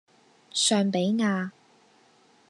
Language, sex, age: Cantonese, female, 19-29